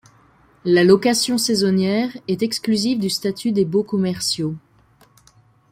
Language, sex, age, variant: French, female, 40-49, Français de métropole